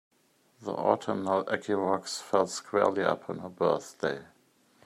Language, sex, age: English, male, 50-59